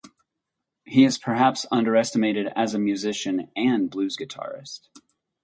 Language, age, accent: English, 30-39, United States English